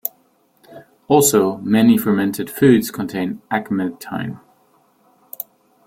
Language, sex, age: English, male, 30-39